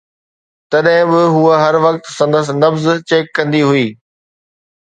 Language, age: Sindhi, 40-49